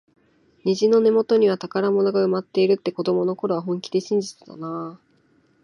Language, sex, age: Japanese, female, 19-29